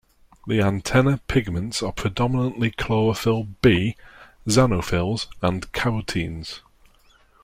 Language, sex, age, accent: English, male, 30-39, England English